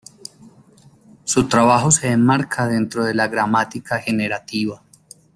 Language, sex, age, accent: Spanish, male, 40-49, Andino-Pacífico: Colombia, Perú, Ecuador, oeste de Bolivia y Venezuela andina